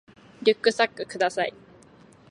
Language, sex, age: Japanese, female, under 19